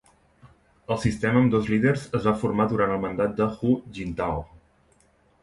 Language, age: Catalan, 30-39